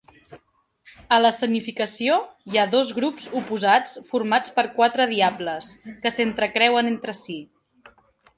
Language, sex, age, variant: Catalan, female, 19-29, Central